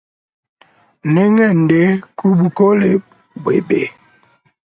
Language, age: Luba-Lulua, 30-39